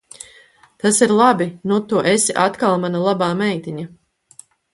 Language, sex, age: Latvian, female, 30-39